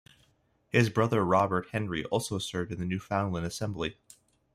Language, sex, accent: English, male, United States English